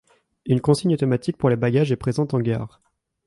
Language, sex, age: French, male, under 19